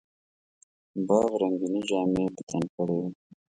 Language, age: Pashto, 19-29